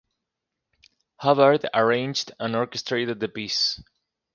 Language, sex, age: English, male, 19-29